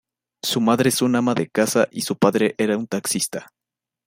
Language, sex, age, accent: Spanish, male, 19-29, México